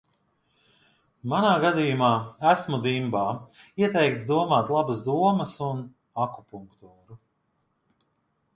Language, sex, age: Latvian, male, 40-49